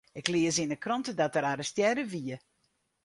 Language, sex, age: Western Frisian, female, 60-69